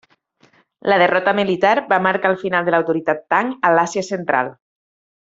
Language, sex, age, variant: Catalan, female, 30-39, Nord-Occidental